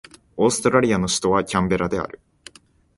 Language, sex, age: Japanese, male, 19-29